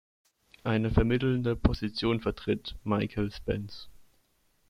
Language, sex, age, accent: German, male, 19-29, Deutschland Deutsch